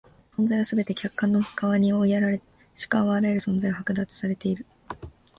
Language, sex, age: Japanese, female, 19-29